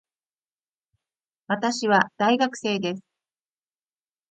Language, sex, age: Japanese, female, 40-49